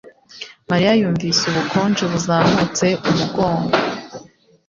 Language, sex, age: Kinyarwanda, female, 19-29